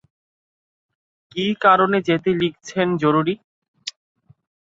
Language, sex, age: Bengali, male, 19-29